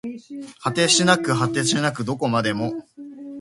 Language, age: Japanese, 19-29